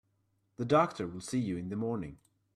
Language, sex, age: English, male, 19-29